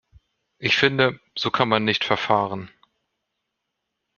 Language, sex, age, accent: German, male, 40-49, Deutschland Deutsch